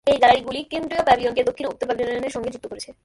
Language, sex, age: Bengali, female, 19-29